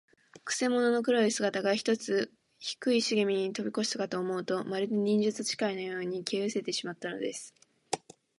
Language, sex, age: Japanese, female, 19-29